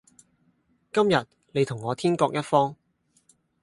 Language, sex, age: Cantonese, male, 19-29